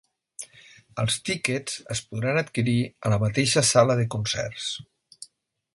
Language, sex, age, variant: Catalan, male, 50-59, Nord-Occidental